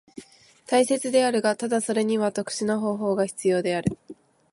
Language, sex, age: Japanese, female, 19-29